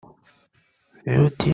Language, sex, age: French, male, 19-29